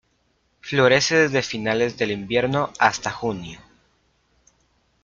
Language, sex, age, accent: Spanish, male, 30-39, México